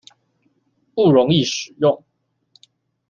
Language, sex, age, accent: Chinese, male, 19-29, 出生地：新北市